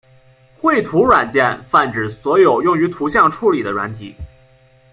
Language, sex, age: Chinese, male, under 19